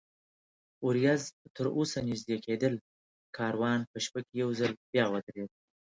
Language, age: Pashto, 30-39